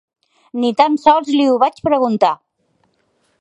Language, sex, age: Catalan, female, 50-59